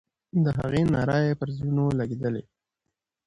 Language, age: Pashto, 19-29